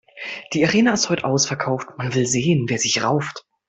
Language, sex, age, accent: German, male, 19-29, Deutschland Deutsch